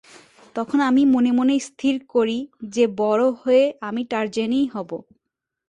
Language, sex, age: Bengali, female, 19-29